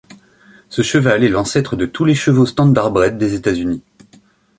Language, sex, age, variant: French, male, 40-49, Français de métropole